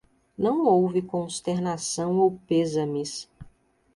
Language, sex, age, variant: Portuguese, female, 40-49, Portuguese (Brasil)